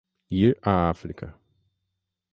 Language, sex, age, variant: Portuguese, male, 30-39, Portuguese (Brasil)